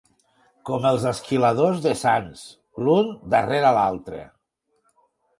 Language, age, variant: Catalan, 60-69, Tortosí